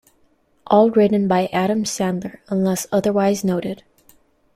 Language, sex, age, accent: English, female, 19-29, United States English